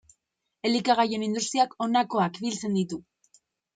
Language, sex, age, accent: Basque, female, 19-29, Erdialdekoa edo Nafarra (Gipuzkoa, Nafarroa)